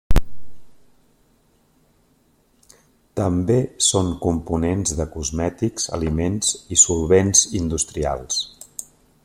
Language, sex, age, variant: Catalan, male, 40-49, Central